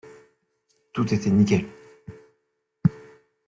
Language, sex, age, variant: French, male, 19-29, Français de métropole